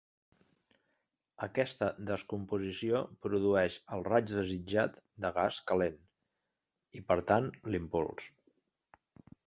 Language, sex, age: Catalan, male, 40-49